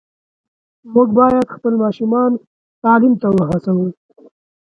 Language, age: Pashto, 19-29